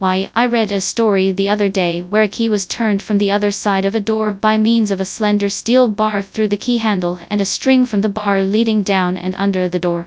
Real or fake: fake